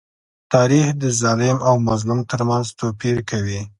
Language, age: Pashto, 30-39